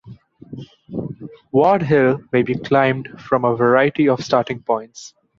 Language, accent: English, India and South Asia (India, Pakistan, Sri Lanka)